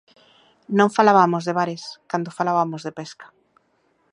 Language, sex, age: Galician, female, 30-39